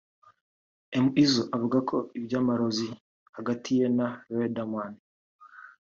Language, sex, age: Kinyarwanda, male, 19-29